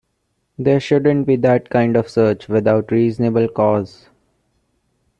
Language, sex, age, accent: English, male, 19-29, India and South Asia (India, Pakistan, Sri Lanka)